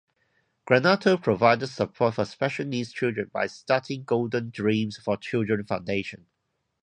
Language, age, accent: English, 30-39, Hong Kong English